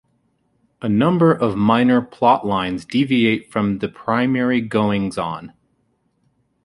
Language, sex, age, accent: English, male, 19-29, United States English